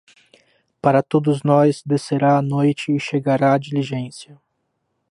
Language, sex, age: Portuguese, male, 19-29